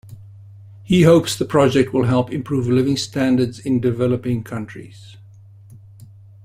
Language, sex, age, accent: English, male, 60-69, Southern African (South Africa, Zimbabwe, Namibia)